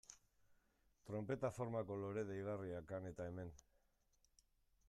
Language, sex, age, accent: Basque, male, 50-59, Mendebalekoa (Araba, Bizkaia, Gipuzkoako mendebaleko herri batzuk)